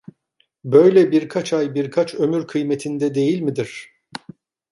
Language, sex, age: Turkish, male, 50-59